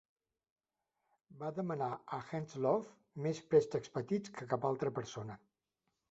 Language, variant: Catalan, Central